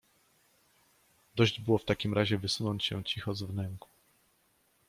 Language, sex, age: Polish, male, 40-49